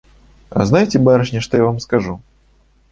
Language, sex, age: Russian, male, 19-29